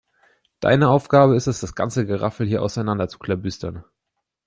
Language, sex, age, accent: German, male, 19-29, Deutschland Deutsch